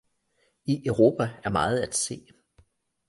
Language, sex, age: Danish, male, 40-49